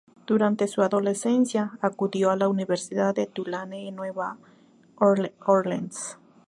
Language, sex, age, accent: Spanish, female, 30-39, México